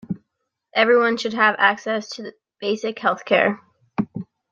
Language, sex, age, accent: English, female, 19-29, United States English